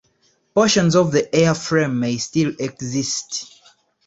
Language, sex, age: English, male, 19-29